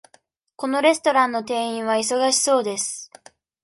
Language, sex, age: Japanese, female, 19-29